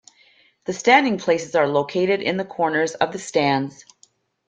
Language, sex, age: English, female, 50-59